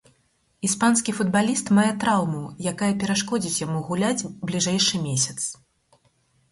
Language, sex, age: Belarusian, female, 30-39